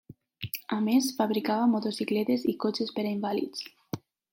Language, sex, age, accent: Catalan, female, 19-29, valencià